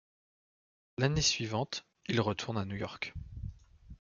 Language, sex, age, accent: French, male, 30-39, Français de l'ouest de la France